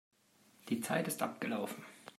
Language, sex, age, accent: German, male, 30-39, Deutschland Deutsch